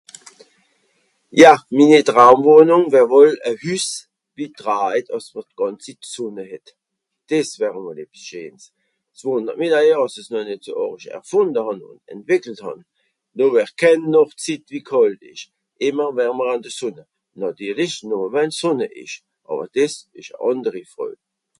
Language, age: Swiss German, 60-69